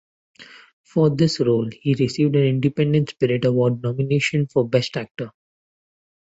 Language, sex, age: English, male, 19-29